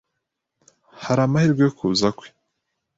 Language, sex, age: Kinyarwanda, male, 19-29